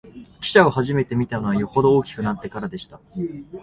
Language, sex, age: Japanese, male, 19-29